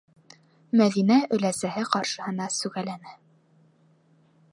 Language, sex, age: Bashkir, female, 19-29